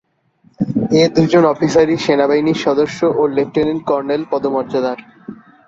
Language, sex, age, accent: Bengali, male, 19-29, Native